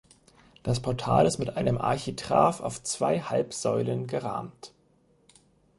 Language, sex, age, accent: German, male, 19-29, Deutschland Deutsch